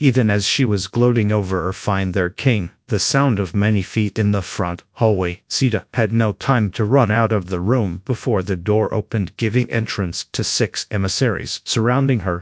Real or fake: fake